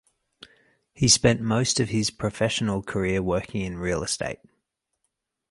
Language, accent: English, Australian English